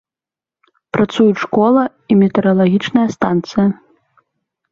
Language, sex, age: Belarusian, female, 19-29